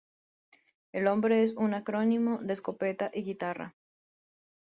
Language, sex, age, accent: Spanish, female, 19-29, Andino-Pacífico: Colombia, Perú, Ecuador, oeste de Bolivia y Venezuela andina